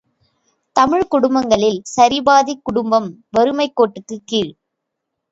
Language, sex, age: Tamil, female, 19-29